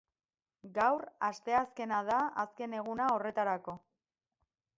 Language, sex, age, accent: Basque, female, 30-39, Erdialdekoa edo Nafarra (Gipuzkoa, Nafarroa)